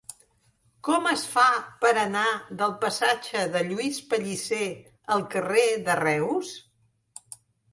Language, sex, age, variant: Catalan, female, 60-69, Central